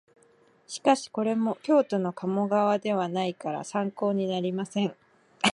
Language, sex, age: Japanese, female, 19-29